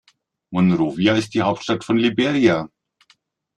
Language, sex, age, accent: German, male, 50-59, Deutschland Deutsch